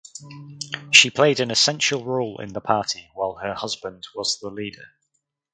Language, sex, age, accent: English, male, 30-39, England English